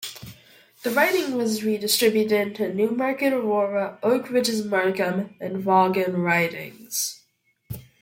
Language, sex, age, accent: English, male, under 19, United States English